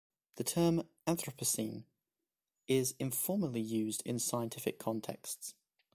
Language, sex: English, male